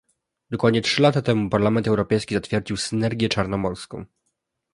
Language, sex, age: Polish, male, 19-29